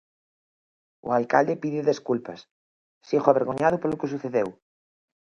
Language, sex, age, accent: Galician, female, 50-59, Atlántico (seseo e gheada)